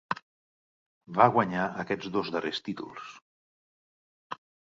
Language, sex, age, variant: Catalan, male, 50-59, Central